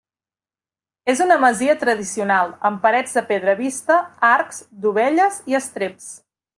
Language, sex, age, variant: Catalan, female, 30-39, Central